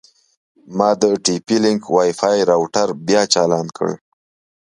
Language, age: Pashto, 30-39